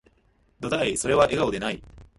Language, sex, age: Japanese, male, 19-29